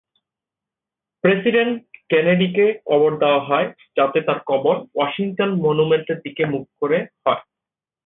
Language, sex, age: Bengali, male, 19-29